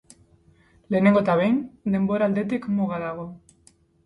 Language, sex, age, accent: Basque, female, 19-29, Mendebalekoa (Araba, Bizkaia, Gipuzkoako mendebaleko herri batzuk)